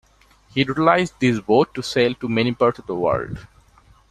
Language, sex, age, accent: English, male, 19-29, India and South Asia (India, Pakistan, Sri Lanka)